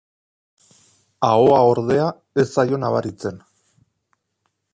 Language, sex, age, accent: Basque, male, 19-29, Erdialdekoa edo Nafarra (Gipuzkoa, Nafarroa)